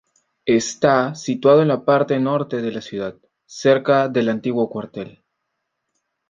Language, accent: Spanish, Andino-Pacífico: Colombia, Perú, Ecuador, oeste de Bolivia y Venezuela andina